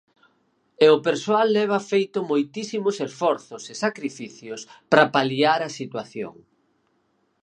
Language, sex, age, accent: Galician, male, 50-59, Oriental (común en zona oriental)